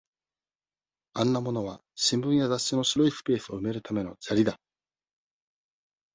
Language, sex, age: Japanese, male, 40-49